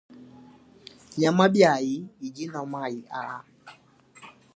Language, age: Luba-Lulua, 19-29